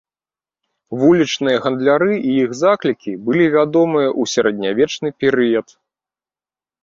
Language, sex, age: Belarusian, male, 30-39